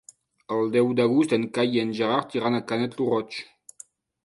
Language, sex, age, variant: Catalan, male, 19-29, Septentrional